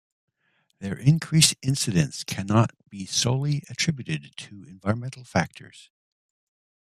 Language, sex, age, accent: English, male, 60-69, Canadian English